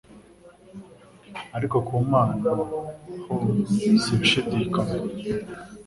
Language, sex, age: Kinyarwanda, male, 19-29